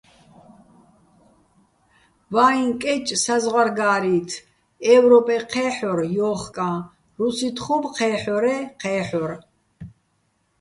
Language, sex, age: Bats, female, 60-69